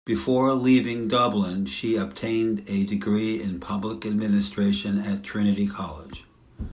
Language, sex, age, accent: English, male, 60-69, United States English